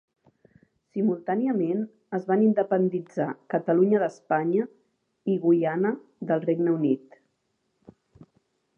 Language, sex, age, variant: Catalan, female, 30-39, Central